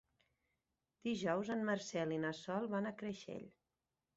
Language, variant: Catalan, Central